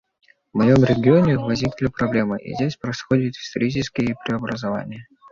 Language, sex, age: Russian, male, 19-29